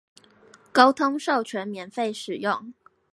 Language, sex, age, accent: Chinese, female, 19-29, 出生地：臺北市